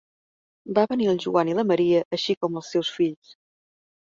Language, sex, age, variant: Catalan, female, 40-49, Central